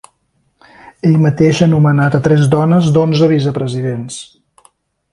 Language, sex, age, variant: Catalan, male, 50-59, Central